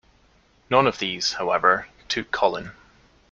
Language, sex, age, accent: English, male, 30-39, Scottish English